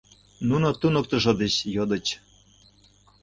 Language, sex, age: Mari, male, 60-69